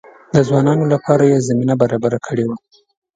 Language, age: Pashto, 30-39